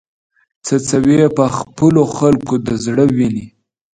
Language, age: Pashto, under 19